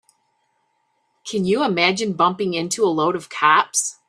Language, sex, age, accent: English, female, 50-59, United States English